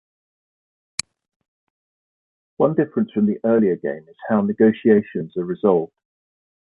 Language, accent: English, England English